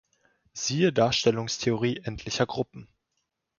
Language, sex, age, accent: German, male, under 19, Deutschland Deutsch